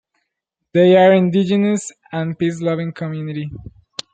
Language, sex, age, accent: English, male, under 19, United States English